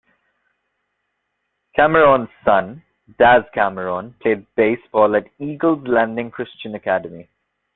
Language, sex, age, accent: English, male, 19-29, India and South Asia (India, Pakistan, Sri Lanka)